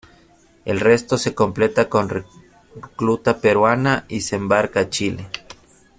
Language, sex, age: Spanish, male, 30-39